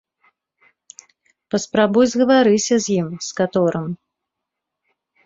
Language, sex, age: Belarusian, female, 30-39